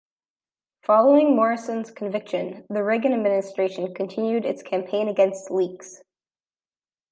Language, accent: English, United States English